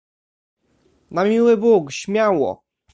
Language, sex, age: Polish, male, under 19